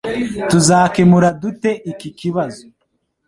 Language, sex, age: Kinyarwanda, male, 19-29